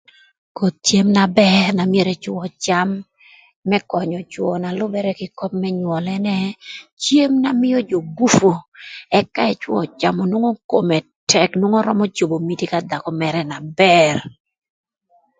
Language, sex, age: Thur, female, 50-59